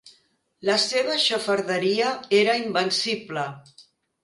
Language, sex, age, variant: Catalan, female, 60-69, Central